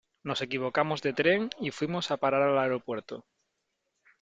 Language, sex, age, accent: Spanish, male, 40-49, España: Sur peninsular (Andalucia, Extremadura, Murcia)